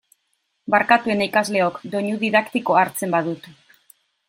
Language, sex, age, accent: Basque, female, 40-49, Mendebalekoa (Araba, Bizkaia, Gipuzkoako mendebaleko herri batzuk)